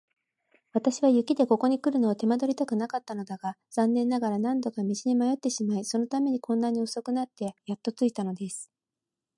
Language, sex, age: Japanese, female, 40-49